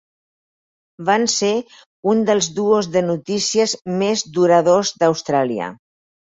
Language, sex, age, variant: Catalan, female, 60-69, Central